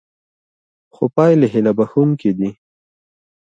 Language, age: Pashto, 19-29